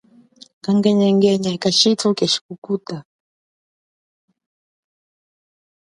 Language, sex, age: Chokwe, female, 40-49